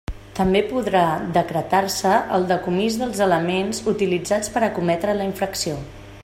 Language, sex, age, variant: Catalan, female, 40-49, Central